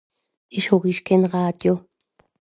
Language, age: Swiss German, 50-59